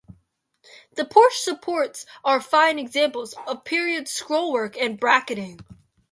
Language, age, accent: English, under 19, United States English